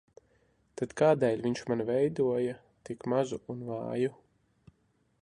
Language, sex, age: Latvian, male, 30-39